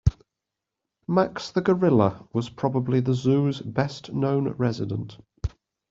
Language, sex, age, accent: English, male, 30-39, England English